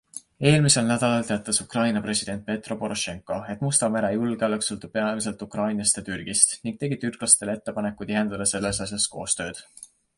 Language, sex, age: Estonian, male, 19-29